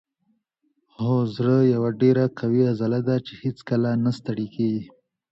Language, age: Pashto, 19-29